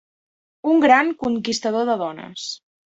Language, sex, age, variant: Catalan, female, under 19, Central